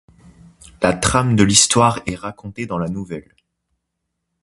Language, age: French, 19-29